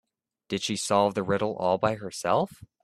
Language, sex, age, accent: English, male, 19-29, United States English